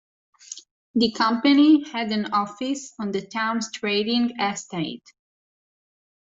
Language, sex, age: English, female, 19-29